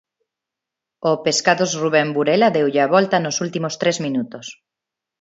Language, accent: Galician, Neofalante